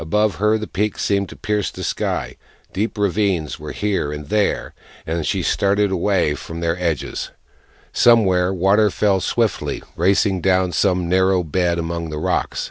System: none